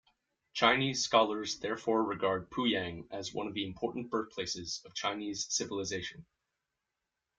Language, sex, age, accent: English, male, 19-29, United States English